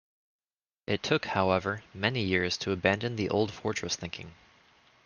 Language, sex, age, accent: English, male, 30-39, United States English